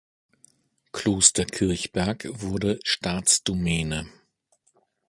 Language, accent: German, Deutschland Deutsch